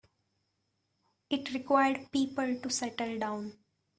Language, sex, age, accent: English, female, 19-29, India and South Asia (India, Pakistan, Sri Lanka)